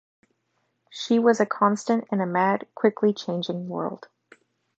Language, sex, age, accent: English, female, 19-29, United States English